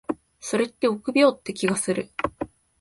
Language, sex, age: Japanese, female, 19-29